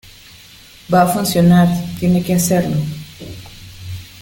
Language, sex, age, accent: Spanish, female, 40-49, Caribe: Cuba, Venezuela, Puerto Rico, República Dominicana, Panamá, Colombia caribeña, México caribeño, Costa del golfo de México